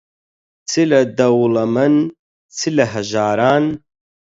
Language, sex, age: Central Kurdish, male, 30-39